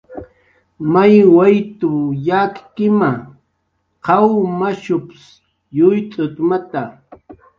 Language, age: Jaqaru, 40-49